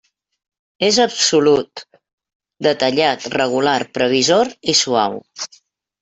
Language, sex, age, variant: Catalan, female, 60-69, Central